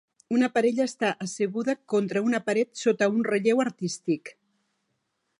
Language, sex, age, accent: Catalan, female, 60-69, occidental